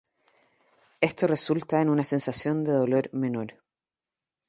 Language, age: Spanish, 40-49